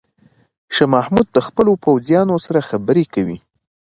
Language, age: Pashto, 19-29